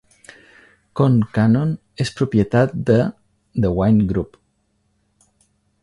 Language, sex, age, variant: Catalan, male, 50-59, Central